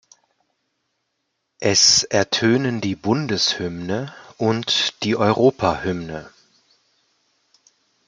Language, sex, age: German, male, 40-49